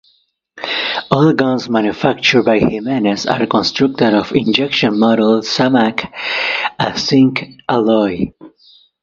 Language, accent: English, United States English